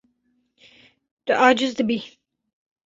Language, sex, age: Kurdish, female, 19-29